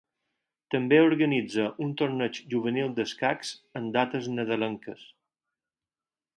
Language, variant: Catalan, Balear